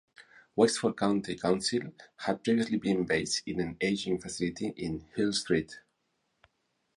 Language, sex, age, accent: English, male, 50-59, England English